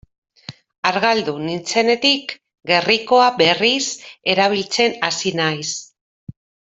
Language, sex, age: Basque, female, 40-49